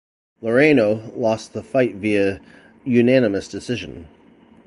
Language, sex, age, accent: English, male, 40-49, Canadian English